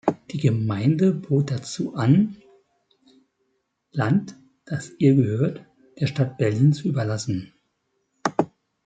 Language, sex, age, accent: German, male, 50-59, Deutschland Deutsch